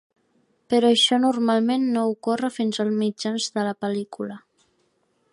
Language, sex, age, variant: Catalan, female, 19-29, Central